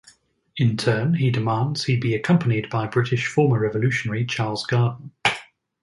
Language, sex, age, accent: English, male, 30-39, England English